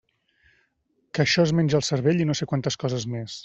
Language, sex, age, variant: Catalan, male, 40-49, Central